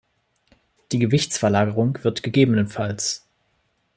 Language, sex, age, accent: German, male, 19-29, Deutschland Deutsch